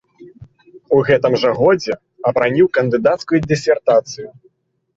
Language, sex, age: Belarusian, male, 19-29